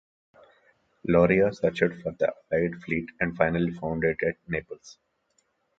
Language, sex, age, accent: English, male, 40-49, India and South Asia (India, Pakistan, Sri Lanka)